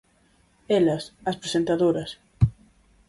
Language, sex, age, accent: Galician, female, under 19, Normativo (estándar)